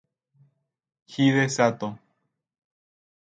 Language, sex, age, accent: Spanish, male, 19-29, México